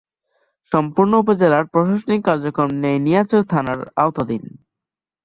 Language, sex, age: Bengali, male, under 19